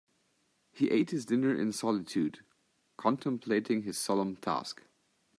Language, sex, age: English, male, 19-29